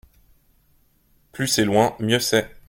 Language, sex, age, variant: French, male, 19-29, Français de métropole